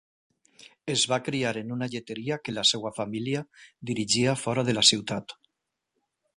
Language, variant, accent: Catalan, Valencià central, valencià